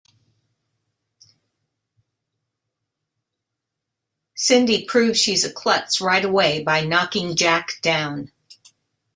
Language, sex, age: English, female, 60-69